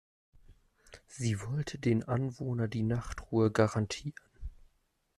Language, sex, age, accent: German, male, under 19, Deutschland Deutsch